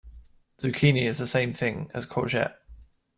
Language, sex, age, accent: English, male, 30-39, England English